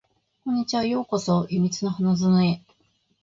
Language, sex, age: Japanese, female, 50-59